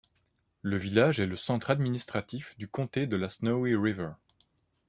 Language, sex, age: French, male, 30-39